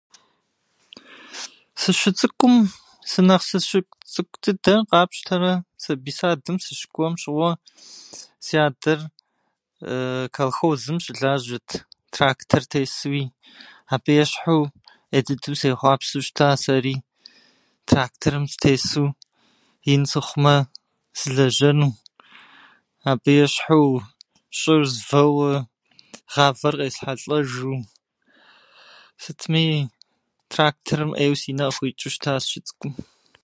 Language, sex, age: Kabardian, male, 40-49